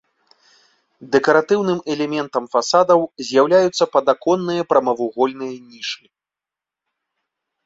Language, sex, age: Belarusian, male, 40-49